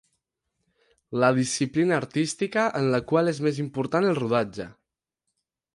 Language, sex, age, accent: Catalan, male, 19-29, aprenent (recent, des del castellà)